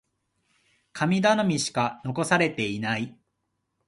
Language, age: Japanese, 19-29